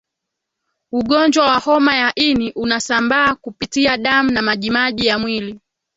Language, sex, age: Swahili, female, 19-29